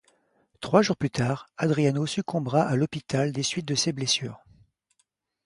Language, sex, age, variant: French, male, 40-49, Français de métropole